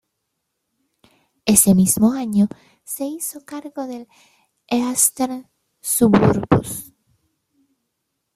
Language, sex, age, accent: Spanish, female, 19-29, América central